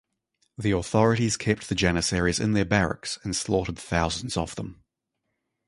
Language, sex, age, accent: English, male, 30-39, New Zealand English